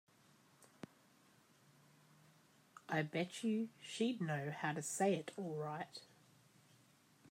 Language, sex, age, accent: English, female, 40-49, Australian English